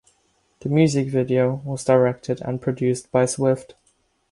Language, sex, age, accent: English, male, 19-29, United States English; England English